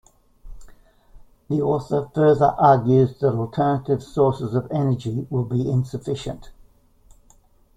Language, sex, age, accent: English, male, 70-79, Australian English